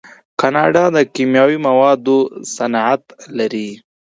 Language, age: Pashto, 19-29